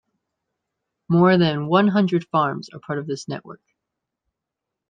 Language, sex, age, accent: English, male, 19-29, United States English